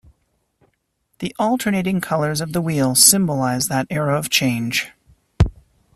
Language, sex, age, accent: English, male, 30-39, United States English